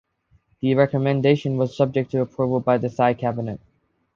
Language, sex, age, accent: English, male, 19-29, England English